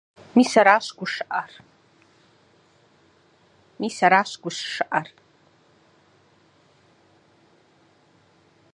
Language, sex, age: Russian, female, 30-39